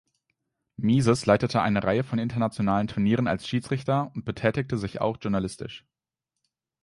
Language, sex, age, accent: German, male, 19-29, Deutschland Deutsch